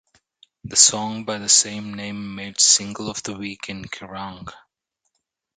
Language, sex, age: English, male, 30-39